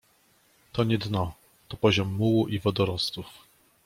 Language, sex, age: Polish, male, 40-49